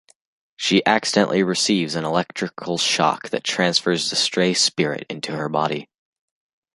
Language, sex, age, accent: English, female, under 19, United States English